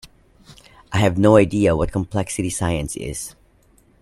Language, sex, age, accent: English, male, 40-49, Filipino